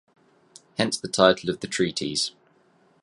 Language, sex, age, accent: English, male, 19-29, England English